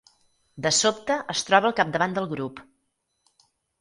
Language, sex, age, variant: Catalan, female, 50-59, Central